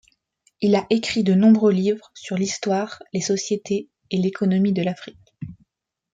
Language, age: French, under 19